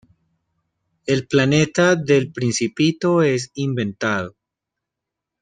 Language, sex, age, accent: Spanish, male, 30-39, Andino-Pacífico: Colombia, Perú, Ecuador, oeste de Bolivia y Venezuela andina